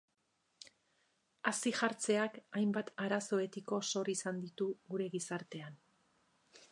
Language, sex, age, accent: Basque, female, 50-59, Erdialdekoa edo Nafarra (Gipuzkoa, Nafarroa)